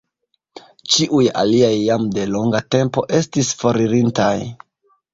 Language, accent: Esperanto, Internacia